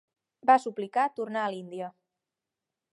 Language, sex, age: Catalan, female, under 19